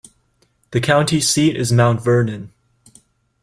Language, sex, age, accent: English, male, 19-29, United States English